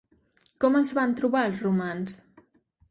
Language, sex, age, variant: Catalan, female, 19-29, Central